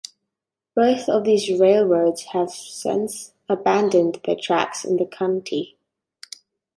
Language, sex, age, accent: English, female, under 19, Australian English